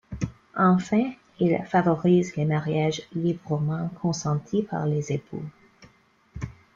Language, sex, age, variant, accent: French, female, 19-29, Français d'Amérique du Nord, Français du Canada